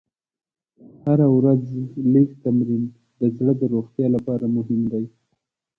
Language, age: Pashto, 30-39